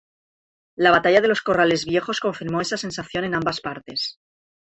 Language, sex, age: Spanish, female, 40-49